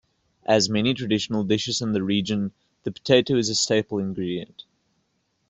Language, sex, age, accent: English, male, 19-29, Southern African (South Africa, Zimbabwe, Namibia)